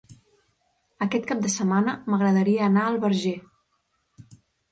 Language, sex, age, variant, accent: Catalan, female, 30-39, Central, central